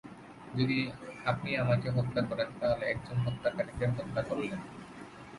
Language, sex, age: Bengali, male, 19-29